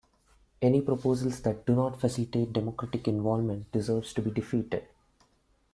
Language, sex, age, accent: English, male, 19-29, India and South Asia (India, Pakistan, Sri Lanka)